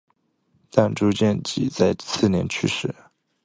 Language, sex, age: Chinese, male, 19-29